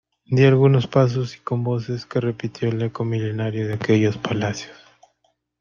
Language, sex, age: Spanish, male, 19-29